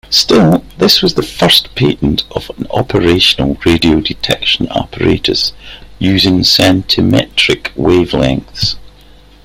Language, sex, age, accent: English, male, 40-49, Scottish English